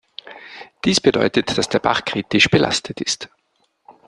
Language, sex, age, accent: German, male, 40-49, Österreichisches Deutsch